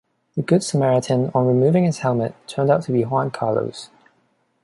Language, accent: English, Hong Kong English